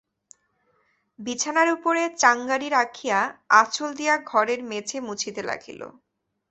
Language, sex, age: Bengali, female, 19-29